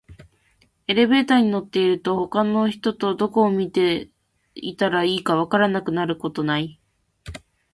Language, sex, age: Japanese, female, 19-29